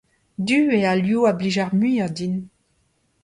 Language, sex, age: Breton, female, 50-59